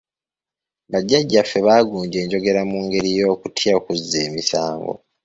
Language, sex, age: Ganda, male, 19-29